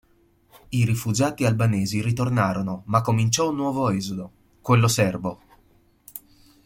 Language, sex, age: Italian, male, 19-29